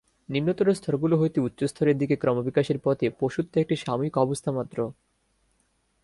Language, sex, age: Bengali, male, 19-29